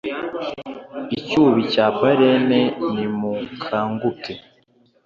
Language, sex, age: Kinyarwanda, male, under 19